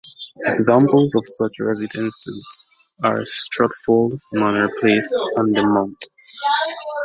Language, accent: English, West Indies and Bermuda (Bahamas, Bermuda, Jamaica, Trinidad)